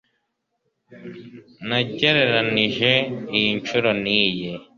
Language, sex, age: Kinyarwanda, male, 19-29